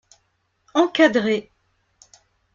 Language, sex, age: French, female, 50-59